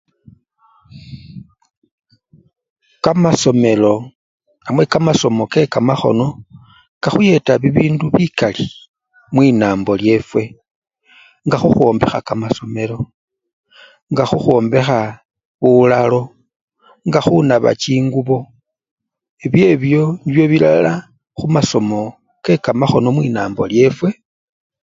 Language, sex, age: Luyia, male, 40-49